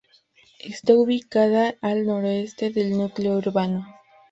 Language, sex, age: Spanish, female, 30-39